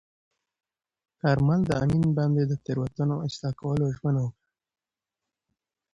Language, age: Pashto, 19-29